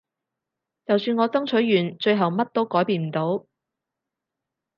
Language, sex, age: Cantonese, female, 30-39